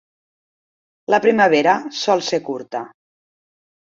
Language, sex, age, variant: Catalan, female, 40-49, Central